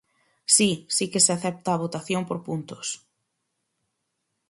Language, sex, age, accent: Galician, female, 19-29, Normativo (estándar)